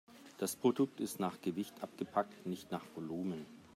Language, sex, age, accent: German, male, 50-59, Deutschland Deutsch